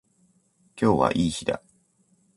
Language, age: Japanese, 40-49